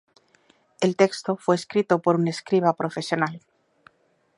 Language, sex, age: Spanish, female, 30-39